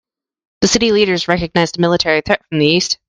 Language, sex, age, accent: English, female, 19-29, United States English